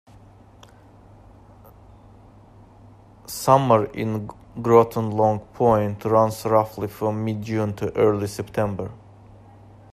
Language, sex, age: English, male, 30-39